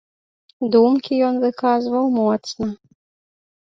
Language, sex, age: Belarusian, female, 19-29